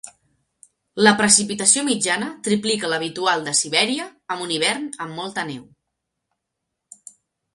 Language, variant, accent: Catalan, Central, central